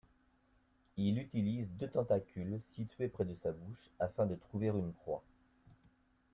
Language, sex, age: French, male, 50-59